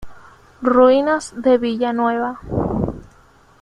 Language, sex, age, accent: Spanish, female, under 19, Caribe: Cuba, Venezuela, Puerto Rico, República Dominicana, Panamá, Colombia caribeña, México caribeño, Costa del golfo de México